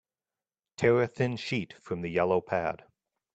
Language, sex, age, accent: English, male, 30-39, United States English